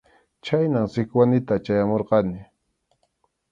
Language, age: Arequipa-La Unión Quechua, 19-29